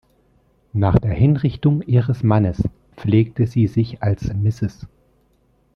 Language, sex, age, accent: German, male, 30-39, Deutschland Deutsch